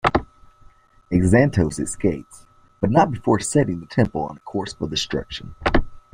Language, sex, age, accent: English, male, 19-29, United States English